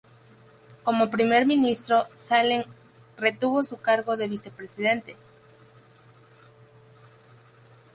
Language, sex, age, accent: Spanish, female, 30-39, México